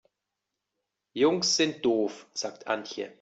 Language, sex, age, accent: German, male, 40-49, Deutschland Deutsch